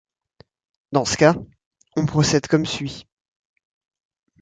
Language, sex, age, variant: French, male, 19-29, Français de métropole